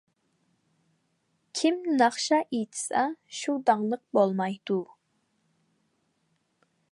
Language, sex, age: Uyghur, female, under 19